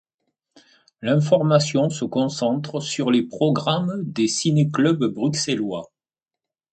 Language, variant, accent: French, Français de métropole, Français du sud de la France